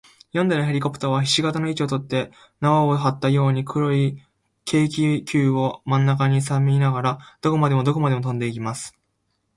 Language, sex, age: Japanese, male, 19-29